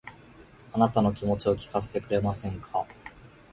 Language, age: Japanese, 19-29